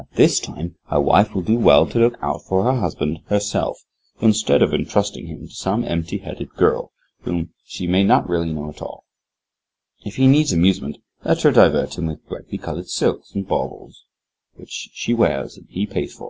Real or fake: real